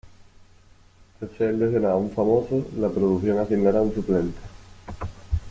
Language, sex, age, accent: Spanish, male, 19-29, España: Sur peninsular (Andalucia, Extremadura, Murcia)